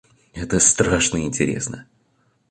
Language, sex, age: Russian, male, 19-29